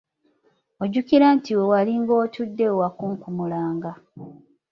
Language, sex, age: Ganda, female, 30-39